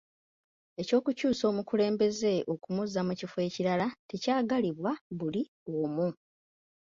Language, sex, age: Ganda, female, 30-39